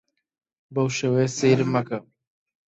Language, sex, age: Central Kurdish, male, 30-39